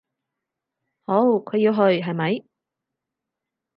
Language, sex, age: Cantonese, female, 30-39